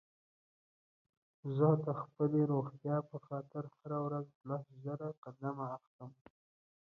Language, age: Pashto, 19-29